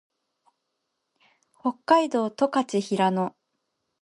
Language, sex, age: Japanese, female, 19-29